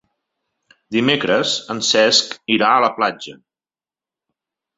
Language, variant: Catalan, Central